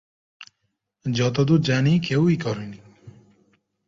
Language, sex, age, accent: Bengali, male, 19-29, প্রমিত